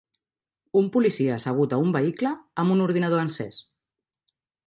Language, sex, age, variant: Catalan, female, 40-49, Central